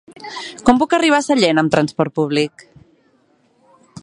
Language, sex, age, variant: Catalan, female, 40-49, Central